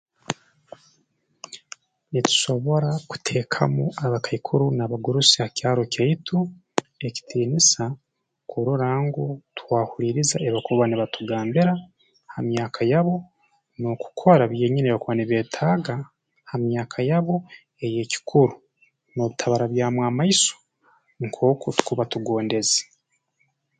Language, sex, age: Tooro, male, 19-29